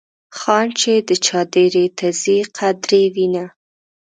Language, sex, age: Pashto, female, 19-29